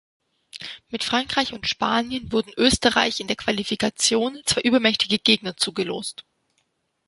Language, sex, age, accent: German, female, 30-39, Deutschland Deutsch